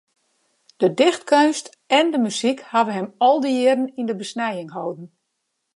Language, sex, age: Western Frisian, female, 40-49